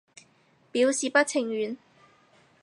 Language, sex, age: Cantonese, female, 19-29